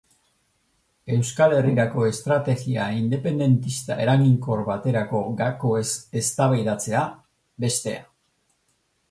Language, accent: Basque, Mendebalekoa (Araba, Bizkaia, Gipuzkoako mendebaleko herri batzuk)